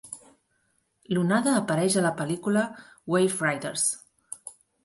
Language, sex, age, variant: Catalan, female, 40-49, Central